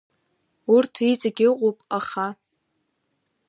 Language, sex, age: Abkhazian, female, under 19